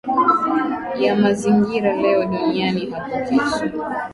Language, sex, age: Swahili, female, 19-29